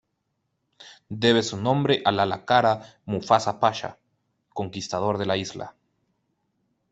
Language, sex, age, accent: Spanish, male, 19-29, América central